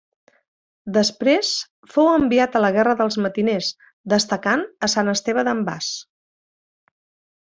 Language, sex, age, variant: Catalan, female, 50-59, Central